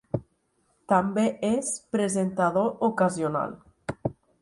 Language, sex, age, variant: Catalan, female, 19-29, Nord-Occidental